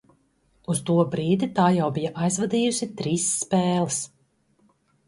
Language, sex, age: Latvian, female, 30-39